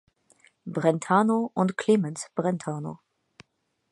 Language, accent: German, Deutschland Deutsch; Hochdeutsch